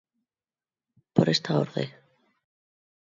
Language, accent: Galician, Neofalante